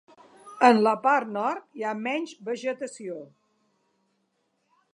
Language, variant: Catalan, Central